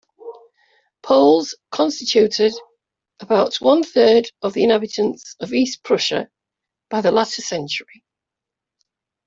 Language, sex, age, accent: English, female, 60-69, England English